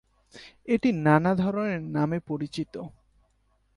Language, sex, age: Bengali, male, 19-29